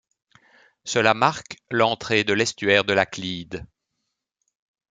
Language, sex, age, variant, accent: French, male, 40-49, Français d'Europe, Français de Belgique